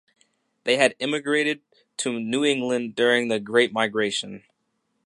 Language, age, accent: English, under 19, United States English